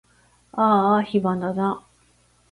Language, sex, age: Japanese, female, 50-59